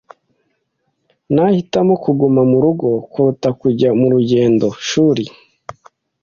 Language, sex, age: Kinyarwanda, male, 19-29